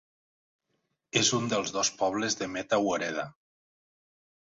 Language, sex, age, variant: Catalan, male, 40-49, Nord-Occidental